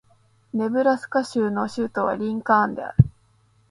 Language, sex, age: Japanese, female, 19-29